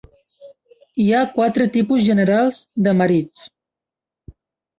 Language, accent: Catalan, aprenent (recent, des del castellà)